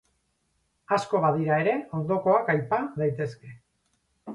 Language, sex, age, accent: Basque, male, 50-59, Mendebalekoa (Araba, Bizkaia, Gipuzkoako mendebaleko herri batzuk)